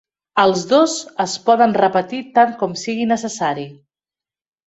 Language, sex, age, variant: Catalan, female, 40-49, Central